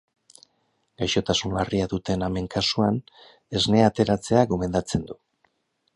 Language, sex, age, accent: Basque, male, 50-59, Erdialdekoa edo Nafarra (Gipuzkoa, Nafarroa)